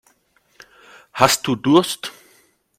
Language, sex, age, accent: German, male, 30-39, Österreichisches Deutsch